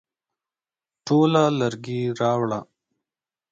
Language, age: Pashto, 19-29